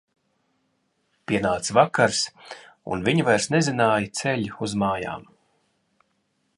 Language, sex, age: Latvian, male, 40-49